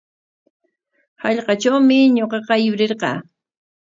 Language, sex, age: Corongo Ancash Quechua, female, 50-59